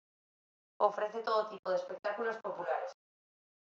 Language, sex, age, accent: Spanish, female, 19-29, España: Norte peninsular (Asturias, Castilla y León, Cantabria, País Vasco, Navarra, Aragón, La Rioja, Guadalajara, Cuenca)